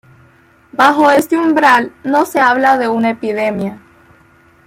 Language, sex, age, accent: Spanish, female, 19-29, América central